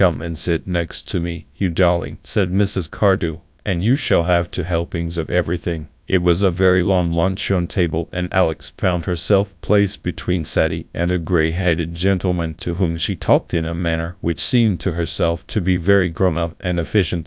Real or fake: fake